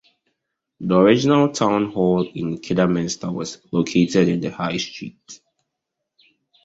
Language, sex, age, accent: English, male, 19-29, United States English